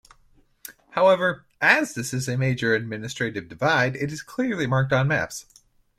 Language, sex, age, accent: English, male, 19-29, United States English